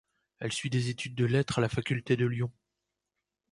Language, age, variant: French, 40-49, Français de métropole